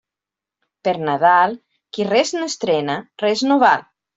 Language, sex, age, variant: Catalan, female, 40-49, Septentrional